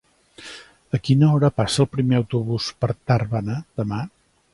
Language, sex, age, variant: Catalan, male, 60-69, Central